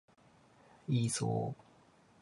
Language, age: Japanese, 30-39